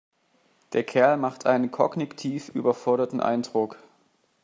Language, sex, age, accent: German, male, 30-39, Deutschland Deutsch